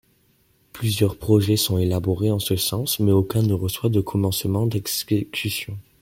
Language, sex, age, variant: French, male, under 19, Français de métropole